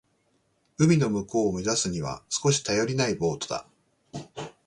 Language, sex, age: Japanese, male, 40-49